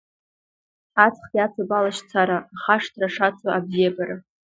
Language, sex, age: Abkhazian, female, 30-39